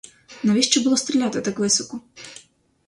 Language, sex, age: Ukrainian, female, 19-29